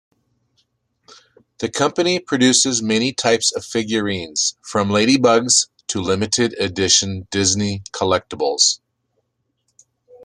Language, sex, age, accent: English, male, 60-69, United States English